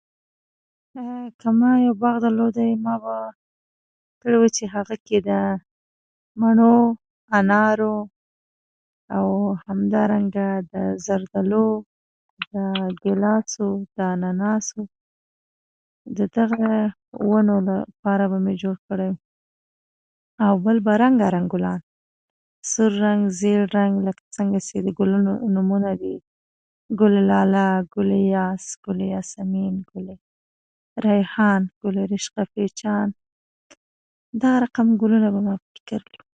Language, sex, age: Pashto, female, 19-29